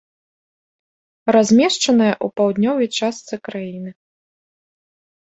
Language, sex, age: Belarusian, female, 19-29